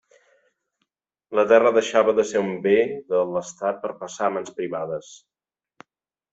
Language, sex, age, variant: Catalan, male, 40-49, Central